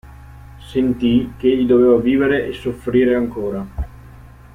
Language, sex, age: Italian, male, 19-29